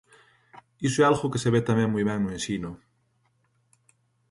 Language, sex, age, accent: Galician, male, 40-49, Central (gheada)